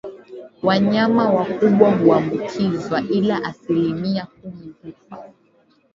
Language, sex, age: Swahili, female, 19-29